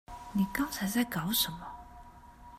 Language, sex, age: Chinese, female, 30-39